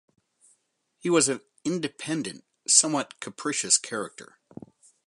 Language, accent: English, United States English